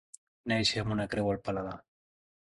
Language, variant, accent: Catalan, Nord-Occidental, nord-occidental